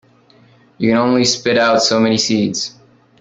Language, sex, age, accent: English, male, 19-29, United States English